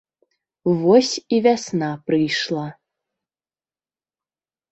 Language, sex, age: Belarusian, female, 19-29